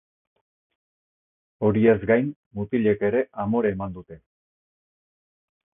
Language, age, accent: Basque, 60-69, Erdialdekoa edo Nafarra (Gipuzkoa, Nafarroa)